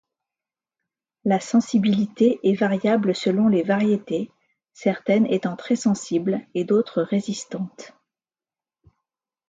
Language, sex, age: French, female, 50-59